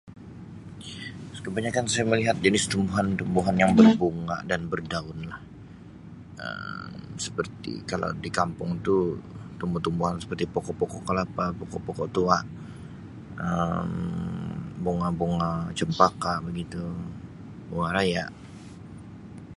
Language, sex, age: Sabah Malay, male, 19-29